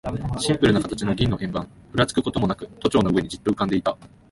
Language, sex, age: Japanese, male, 19-29